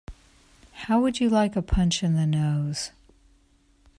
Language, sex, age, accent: English, female, 60-69, United States English